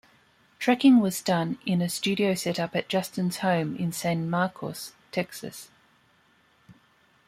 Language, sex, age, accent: English, female, 30-39, Australian English